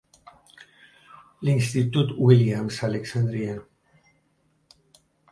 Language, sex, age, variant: Catalan, male, 70-79, Central